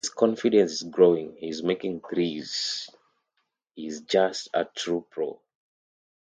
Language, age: English, 30-39